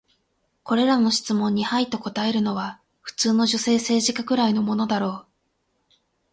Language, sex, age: Japanese, female, 19-29